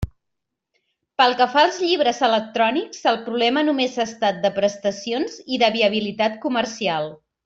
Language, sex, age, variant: Catalan, female, 50-59, Central